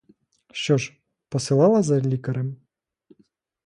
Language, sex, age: Ukrainian, male, 30-39